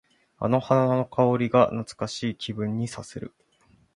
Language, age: Japanese, 19-29